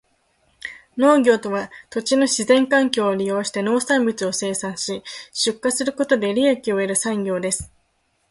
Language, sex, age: Japanese, female, 19-29